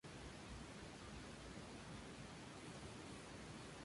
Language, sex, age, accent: Spanish, male, 19-29, México